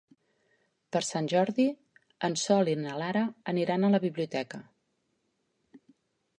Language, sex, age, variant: Catalan, female, 40-49, Central